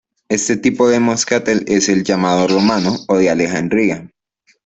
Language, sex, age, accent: Spanish, male, 19-29, Andino-Pacífico: Colombia, Perú, Ecuador, oeste de Bolivia y Venezuela andina